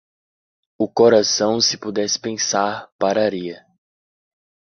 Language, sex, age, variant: Portuguese, male, under 19, Portuguese (Brasil)